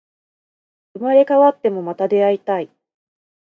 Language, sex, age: Japanese, female, 30-39